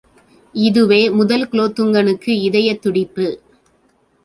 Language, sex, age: Tamil, female, 40-49